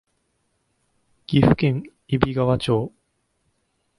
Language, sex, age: Japanese, male, 19-29